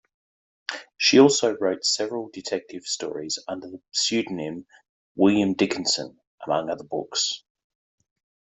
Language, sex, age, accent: English, male, 40-49, Australian English